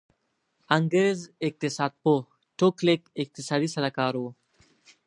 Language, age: Pashto, under 19